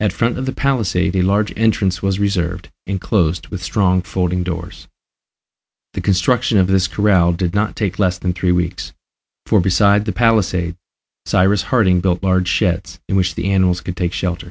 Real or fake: real